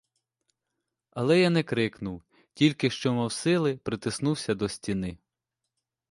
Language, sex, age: Ukrainian, male, 30-39